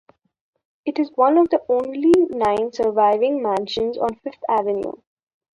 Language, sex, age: English, female, under 19